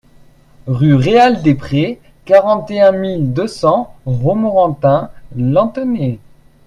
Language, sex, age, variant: French, male, 19-29, Français de métropole